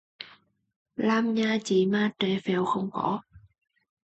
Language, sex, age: Vietnamese, female, 19-29